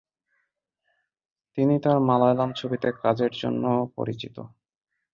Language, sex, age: Bengali, male, 19-29